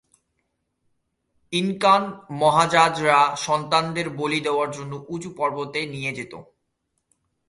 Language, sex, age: Bengali, male, 19-29